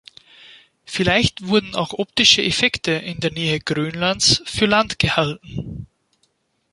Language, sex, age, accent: German, male, 19-29, Österreichisches Deutsch